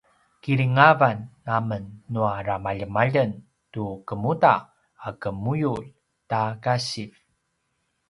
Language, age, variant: Paiwan, 30-39, pinayuanan a kinaikacedasan (東排灣語)